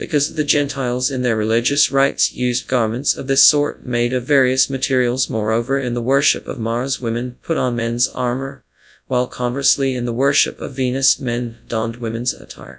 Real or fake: fake